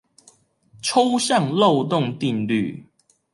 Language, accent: Chinese, 出生地：臺中市